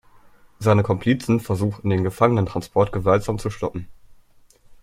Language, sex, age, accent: German, male, under 19, Deutschland Deutsch